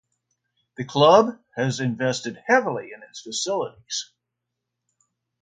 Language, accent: English, United States English